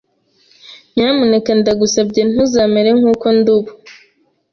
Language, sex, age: Kinyarwanda, female, 19-29